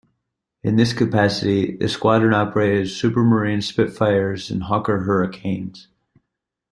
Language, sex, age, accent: English, male, 30-39, United States English